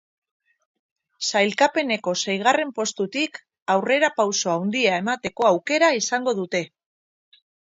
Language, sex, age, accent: Basque, female, 50-59, Erdialdekoa edo Nafarra (Gipuzkoa, Nafarroa)